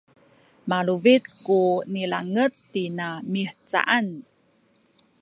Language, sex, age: Sakizaya, female, 50-59